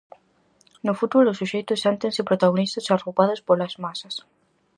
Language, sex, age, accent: Galician, female, under 19, Atlántico (seseo e gheada)